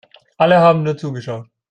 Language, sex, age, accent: German, male, 19-29, Österreichisches Deutsch